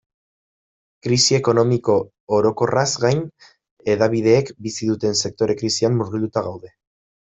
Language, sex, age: Basque, male, 19-29